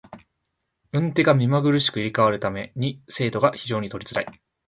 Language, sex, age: Japanese, male, 19-29